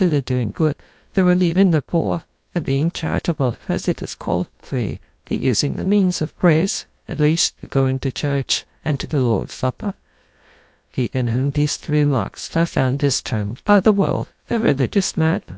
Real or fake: fake